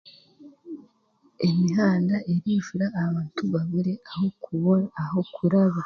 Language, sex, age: Chiga, female, 30-39